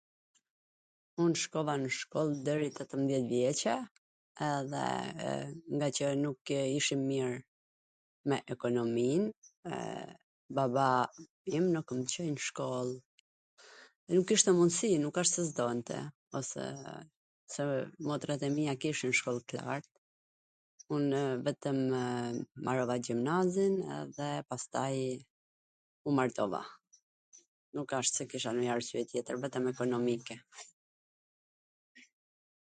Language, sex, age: Gheg Albanian, female, 40-49